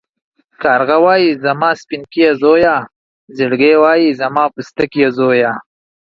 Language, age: Pashto, 19-29